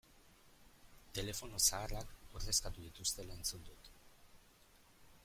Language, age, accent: Basque, 50-59, Erdialdekoa edo Nafarra (Gipuzkoa, Nafarroa)